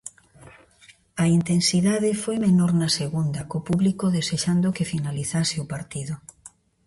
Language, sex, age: Galician, female, 60-69